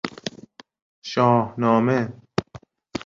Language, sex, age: Persian, male, 19-29